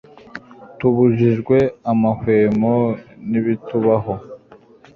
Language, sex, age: Kinyarwanda, male, under 19